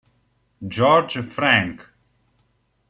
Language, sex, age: Italian, male, 19-29